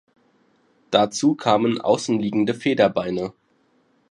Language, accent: German, Deutschland Deutsch